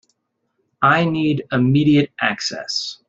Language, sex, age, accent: English, male, 19-29, United States English